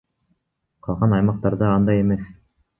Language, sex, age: Kyrgyz, male, 19-29